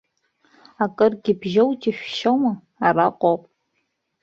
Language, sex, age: Abkhazian, female, 19-29